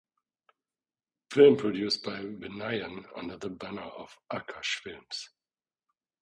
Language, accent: English, German English